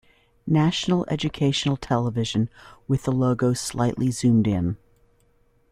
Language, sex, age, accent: English, female, 50-59, United States English